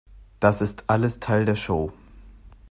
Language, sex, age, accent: German, male, 19-29, Deutschland Deutsch